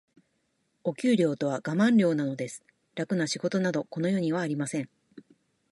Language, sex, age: Japanese, female, 40-49